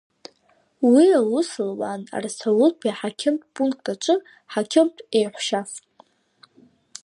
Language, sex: Abkhazian, female